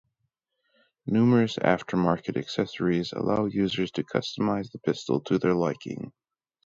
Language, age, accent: English, 30-39, United States English